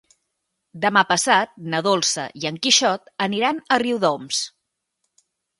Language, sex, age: Catalan, female, 30-39